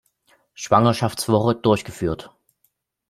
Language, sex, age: German, male, 30-39